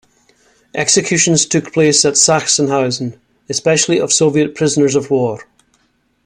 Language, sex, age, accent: English, male, 60-69, Scottish English